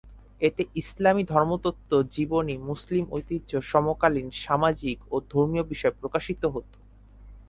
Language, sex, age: Bengali, male, 19-29